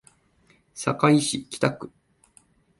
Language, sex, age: Japanese, male, 40-49